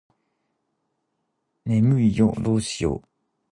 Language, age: Japanese, 30-39